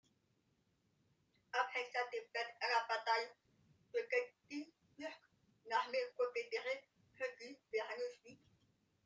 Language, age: French, 30-39